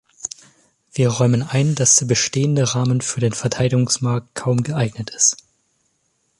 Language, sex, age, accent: German, male, 19-29, Deutschland Deutsch